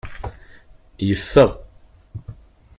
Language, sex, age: Kabyle, male, 40-49